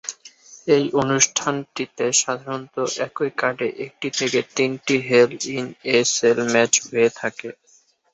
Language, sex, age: Bengali, male, 19-29